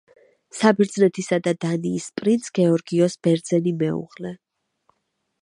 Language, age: Georgian, 30-39